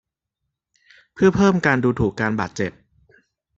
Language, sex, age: Thai, male, 30-39